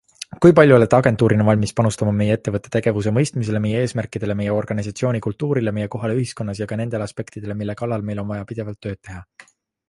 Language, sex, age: Estonian, male, 19-29